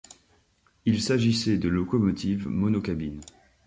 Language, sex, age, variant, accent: French, male, 30-39, Français des départements et régions d'outre-mer, Français de La Réunion